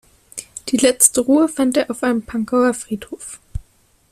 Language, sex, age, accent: German, female, 19-29, Deutschland Deutsch